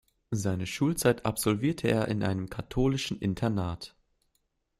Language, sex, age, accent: German, male, 19-29, Deutschland Deutsch